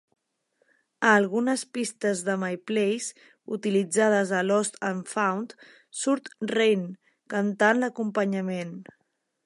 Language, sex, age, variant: Catalan, female, 30-39, Central